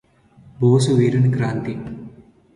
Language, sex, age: Telugu, male, under 19